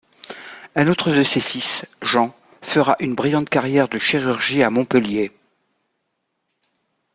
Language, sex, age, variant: French, female, 50-59, Français de métropole